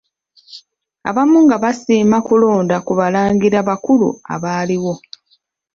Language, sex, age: Ganda, female, 30-39